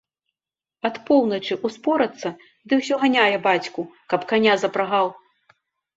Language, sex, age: Belarusian, female, 50-59